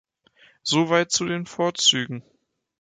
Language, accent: German, Deutschland Deutsch